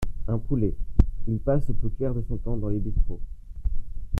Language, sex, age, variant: French, male, 19-29, Français de métropole